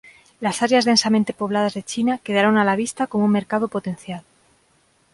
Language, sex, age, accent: Spanish, female, 30-39, España: Centro-Sur peninsular (Madrid, Toledo, Castilla-La Mancha)